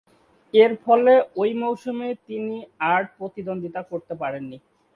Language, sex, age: Bengali, male, 19-29